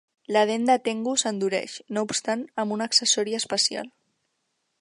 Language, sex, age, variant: Catalan, female, under 19, Central